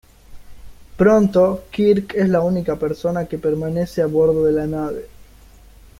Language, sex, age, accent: Spanish, male, under 19, Rioplatense: Argentina, Uruguay, este de Bolivia, Paraguay